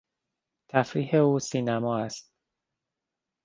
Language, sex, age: Persian, male, 30-39